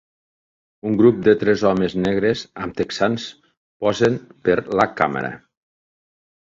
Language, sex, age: Catalan, male, 60-69